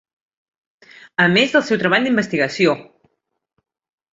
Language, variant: Catalan, Central